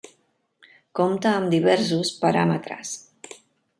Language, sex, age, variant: Catalan, female, 40-49, Central